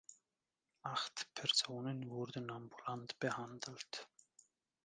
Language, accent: German, Schweizerdeutsch